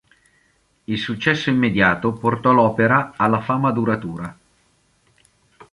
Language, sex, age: Italian, male, 50-59